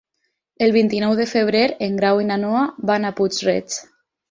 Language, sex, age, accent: Catalan, female, 19-29, valencià